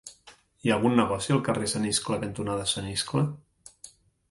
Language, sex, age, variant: Catalan, male, 30-39, Central